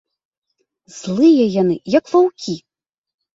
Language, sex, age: Belarusian, female, 19-29